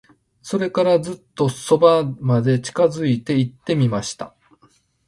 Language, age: Japanese, 50-59